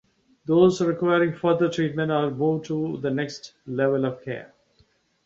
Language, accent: English, Canadian English